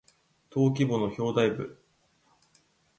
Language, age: Japanese, 30-39